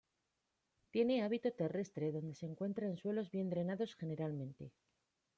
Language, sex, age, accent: Spanish, female, 30-39, España: Norte peninsular (Asturias, Castilla y León, Cantabria, País Vasco, Navarra, Aragón, La Rioja, Guadalajara, Cuenca)